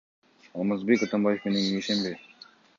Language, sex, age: Kyrgyz, male, 19-29